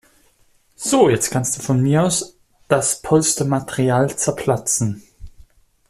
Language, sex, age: German, male, 30-39